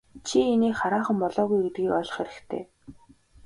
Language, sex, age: Mongolian, female, 19-29